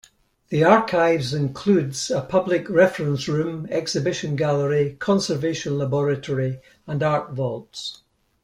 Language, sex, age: English, male, 70-79